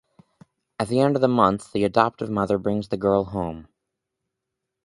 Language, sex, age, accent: English, male, 19-29, United States English